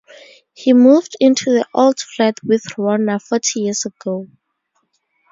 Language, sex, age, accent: English, female, 19-29, Southern African (South Africa, Zimbabwe, Namibia)